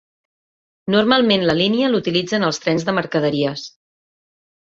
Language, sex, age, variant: Catalan, female, 40-49, Central